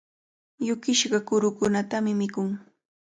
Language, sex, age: Cajatambo North Lima Quechua, female, 19-29